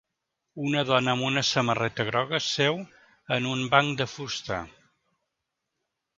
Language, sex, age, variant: Catalan, male, 50-59, Central